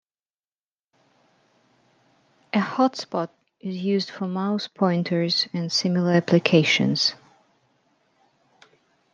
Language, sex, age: English, female, 30-39